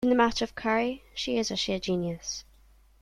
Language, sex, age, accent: English, female, under 19, England English